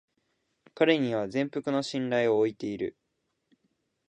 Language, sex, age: Japanese, male, 19-29